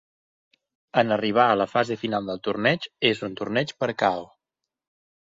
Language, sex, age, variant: Catalan, male, 30-39, Central